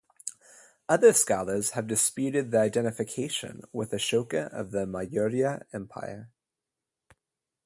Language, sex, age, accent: English, male, 30-39, United States English